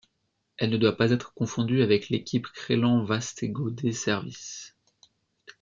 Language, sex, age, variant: French, male, under 19, Français de métropole